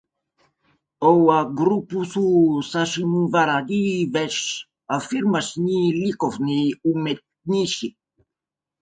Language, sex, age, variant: French, male, 50-59, Français de métropole